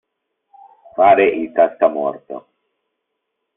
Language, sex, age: Italian, male, 50-59